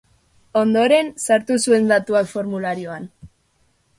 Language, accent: Basque, Erdialdekoa edo Nafarra (Gipuzkoa, Nafarroa)